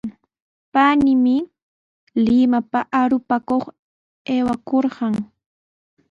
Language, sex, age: Sihuas Ancash Quechua, female, 19-29